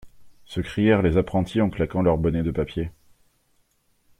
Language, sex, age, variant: French, male, 30-39, Français de métropole